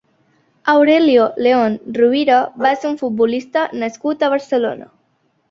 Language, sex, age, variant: Catalan, female, under 19, Central